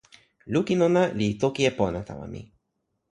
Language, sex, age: Toki Pona, male, 19-29